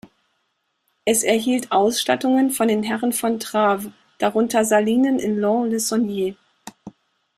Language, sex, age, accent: German, female, 40-49, Deutschland Deutsch